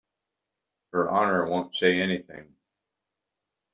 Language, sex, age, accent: English, male, 70-79, United States English